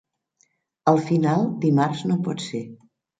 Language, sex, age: Catalan, female, 60-69